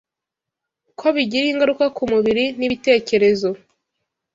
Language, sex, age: Kinyarwanda, female, 19-29